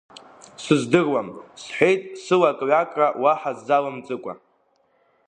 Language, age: Abkhazian, under 19